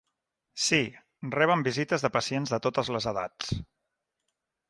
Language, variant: Catalan, Central